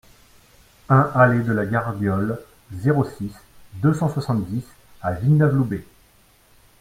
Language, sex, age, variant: French, male, 40-49, Français de métropole